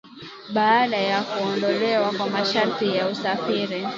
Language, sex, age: Swahili, female, 19-29